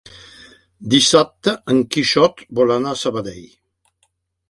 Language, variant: Catalan, Septentrional